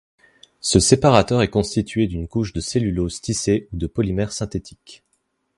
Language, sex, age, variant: French, male, 19-29, Français de métropole